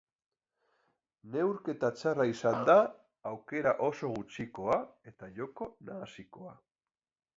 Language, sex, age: Basque, male, 40-49